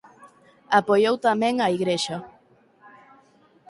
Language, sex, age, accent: Galician, female, 19-29, Central (sen gheada)